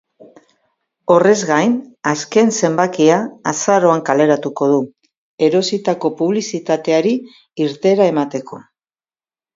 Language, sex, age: Basque, female, 60-69